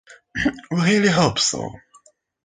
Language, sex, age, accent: English, male, under 19, England English